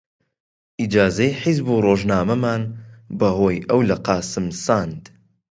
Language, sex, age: Central Kurdish, male, under 19